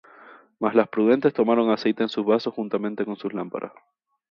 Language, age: Spanish, 19-29